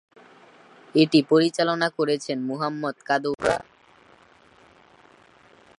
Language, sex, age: Bengali, male, under 19